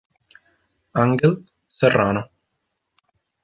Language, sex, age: Italian, male, 19-29